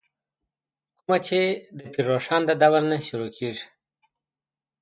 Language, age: Pashto, 30-39